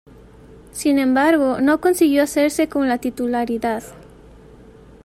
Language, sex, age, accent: Spanish, female, 19-29, México